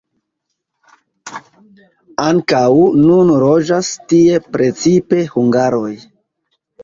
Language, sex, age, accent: Esperanto, male, 30-39, Internacia